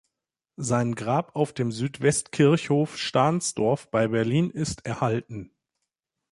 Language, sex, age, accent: German, male, 19-29, Deutschland Deutsch